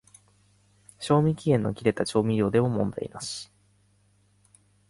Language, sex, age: Japanese, male, 19-29